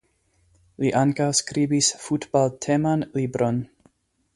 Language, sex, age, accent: Esperanto, male, 30-39, Internacia